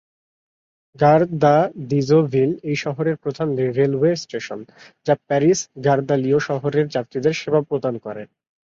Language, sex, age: Bengali, male, 19-29